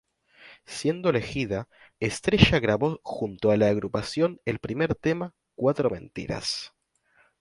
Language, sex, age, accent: Spanish, male, under 19, Rioplatense: Argentina, Uruguay, este de Bolivia, Paraguay